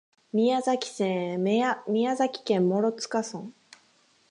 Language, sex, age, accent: Japanese, female, 19-29, 関東